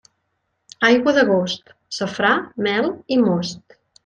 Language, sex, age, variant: Catalan, female, 50-59, Central